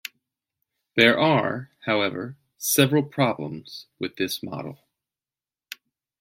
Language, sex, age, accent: English, male, 40-49, United States English